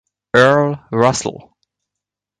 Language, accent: German, Deutschland Deutsch